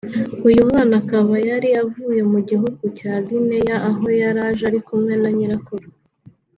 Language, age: Kinyarwanda, 19-29